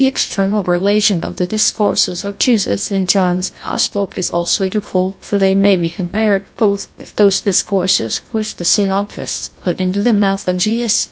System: TTS, GlowTTS